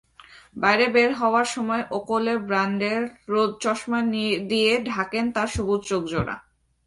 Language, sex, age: Bengali, female, 19-29